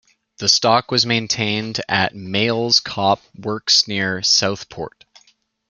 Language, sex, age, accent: English, male, 19-29, Canadian English